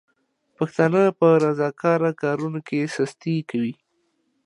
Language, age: Pashto, 30-39